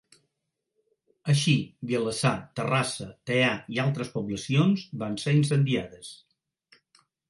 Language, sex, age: Catalan, male, 60-69